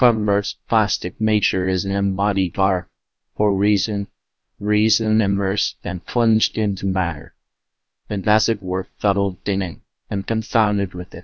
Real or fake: fake